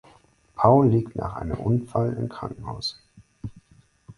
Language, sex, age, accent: German, male, 19-29, Deutschland Deutsch